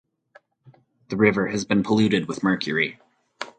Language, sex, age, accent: English, male, 30-39, United States English